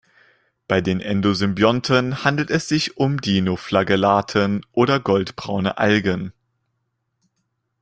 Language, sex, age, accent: German, male, 19-29, Deutschland Deutsch